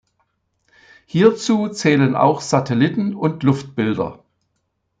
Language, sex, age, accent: German, male, 70-79, Deutschland Deutsch